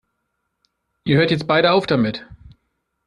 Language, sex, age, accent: German, male, 30-39, Deutschland Deutsch